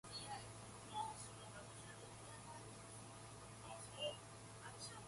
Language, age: English, 19-29